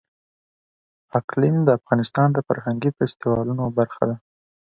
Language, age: Pashto, 19-29